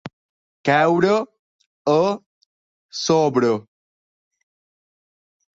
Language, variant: Catalan, Balear